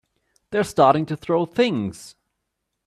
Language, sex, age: English, male, 19-29